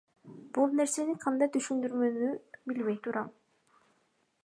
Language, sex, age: Kyrgyz, female, under 19